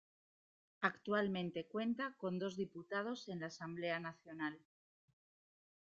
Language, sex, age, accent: Spanish, female, 30-39, España: Norte peninsular (Asturias, Castilla y León, Cantabria, País Vasco, Navarra, Aragón, La Rioja, Guadalajara, Cuenca)